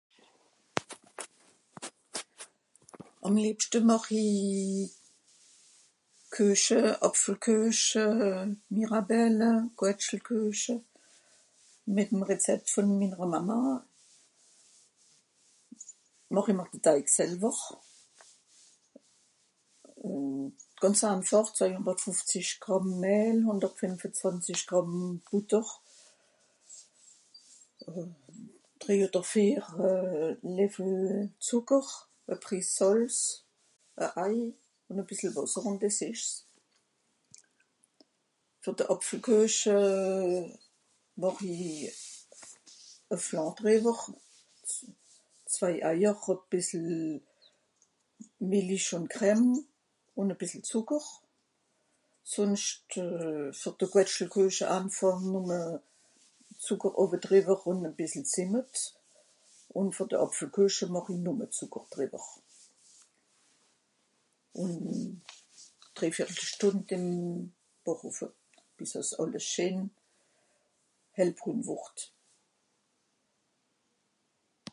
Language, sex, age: Swiss German, female, 60-69